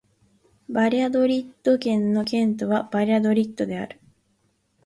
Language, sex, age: Japanese, female, 19-29